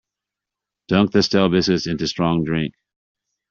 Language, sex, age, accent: English, male, 50-59, United States English